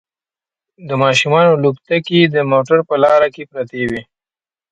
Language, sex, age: Pashto, male, 30-39